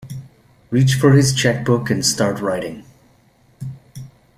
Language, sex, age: English, male, 30-39